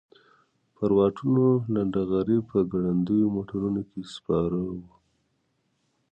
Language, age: Pashto, 19-29